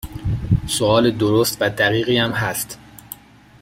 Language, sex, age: Persian, male, 19-29